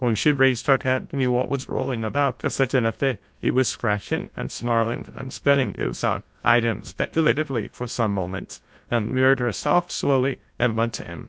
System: TTS, GlowTTS